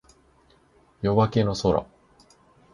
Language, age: Japanese, 19-29